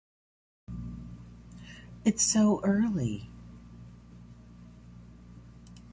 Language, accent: English, United States English